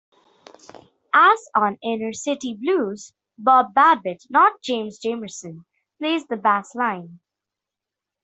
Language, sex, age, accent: English, female, under 19, India and South Asia (India, Pakistan, Sri Lanka)